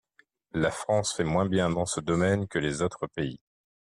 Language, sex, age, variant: French, male, 30-39, Français de métropole